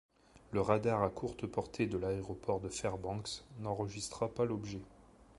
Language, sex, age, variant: French, male, 30-39, Français de métropole